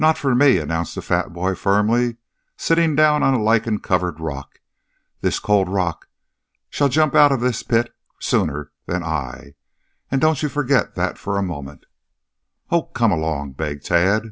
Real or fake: real